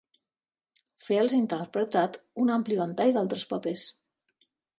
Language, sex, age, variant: Catalan, female, 40-49, Central